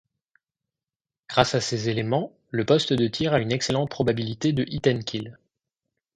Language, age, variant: French, 19-29, Français de métropole